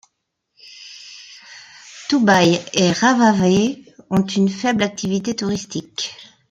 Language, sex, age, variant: French, female, 50-59, Français de métropole